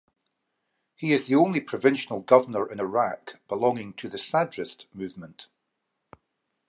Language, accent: English, Scottish English